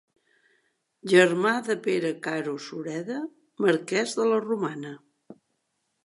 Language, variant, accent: Catalan, Central, septentrional